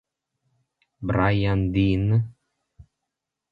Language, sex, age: Italian, male, 19-29